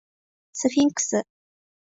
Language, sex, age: Japanese, female, under 19